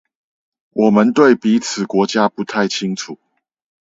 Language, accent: Chinese, 出生地：新北市